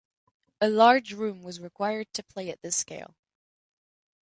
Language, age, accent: English, 19-29, United States English